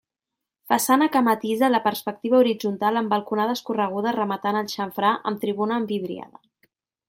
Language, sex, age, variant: Catalan, female, 19-29, Central